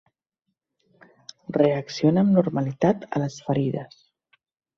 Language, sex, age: Catalan, female, 40-49